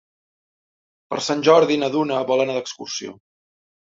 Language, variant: Catalan, Central